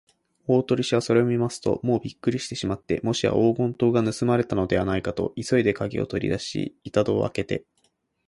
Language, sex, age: Japanese, male, 19-29